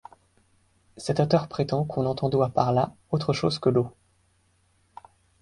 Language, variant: French, Français de métropole